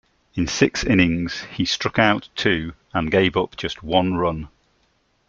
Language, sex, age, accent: English, male, 40-49, England English